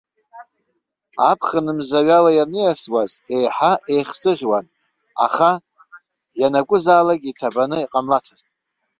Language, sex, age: Abkhazian, male, 60-69